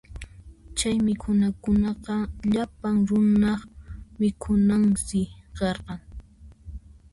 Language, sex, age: Puno Quechua, female, 19-29